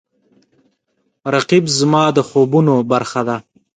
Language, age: Pashto, 19-29